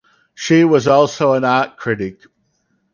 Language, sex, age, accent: English, male, 50-59, Australian English